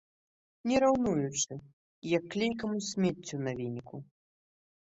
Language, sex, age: Belarusian, male, under 19